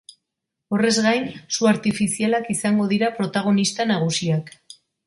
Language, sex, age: Basque, female, 40-49